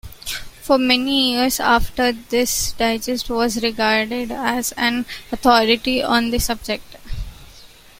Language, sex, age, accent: English, female, 19-29, India and South Asia (India, Pakistan, Sri Lanka)